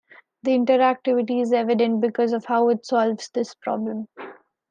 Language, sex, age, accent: English, female, 19-29, India and South Asia (India, Pakistan, Sri Lanka)